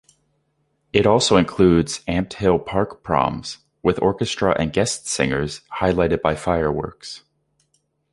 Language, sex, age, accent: English, male, 19-29, United States English